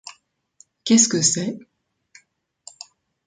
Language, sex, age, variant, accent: French, female, 40-49, Français d'Europe, Français de Belgique